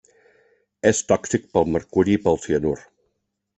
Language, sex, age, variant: Catalan, male, 50-59, Central